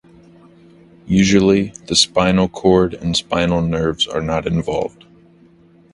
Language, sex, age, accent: English, male, 19-29, United States English